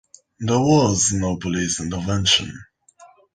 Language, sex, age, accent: English, male, under 19, England English